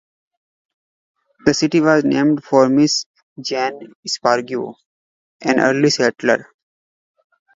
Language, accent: English, India and South Asia (India, Pakistan, Sri Lanka)